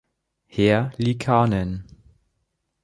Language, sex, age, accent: German, male, under 19, Deutschland Deutsch